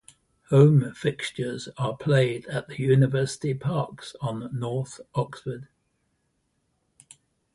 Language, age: English, 80-89